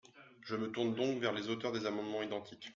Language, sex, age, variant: French, male, 19-29, Français de métropole